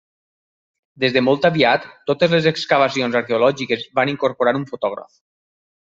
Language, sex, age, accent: Catalan, male, 40-49, valencià